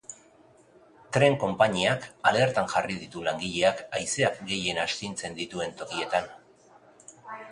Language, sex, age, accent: Basque, male, 40-49, Mendebalekoa (Araba, Bizkaia, Gipuzkoako mendebaleko herri batzuk)